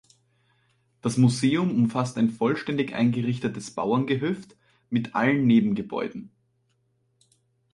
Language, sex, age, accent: German, male, 19-29, Österreichisches Deutsch